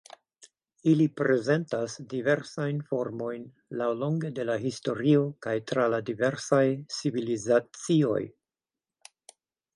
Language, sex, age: Esperanto, male, 70-79